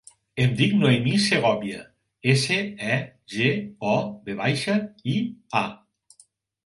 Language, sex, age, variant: Catalan, male, 50-59, Nord-Occidental